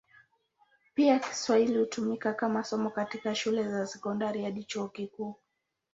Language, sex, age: Swahili, female, 19-29